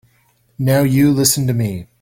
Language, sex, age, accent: English, male, 19-29, United States English